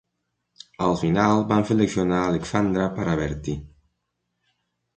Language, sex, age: Catalan, male, 19-29